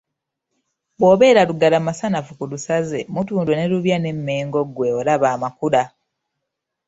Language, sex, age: Ganda, female, 30-39